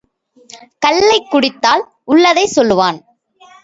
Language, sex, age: Tamil, female, 19-29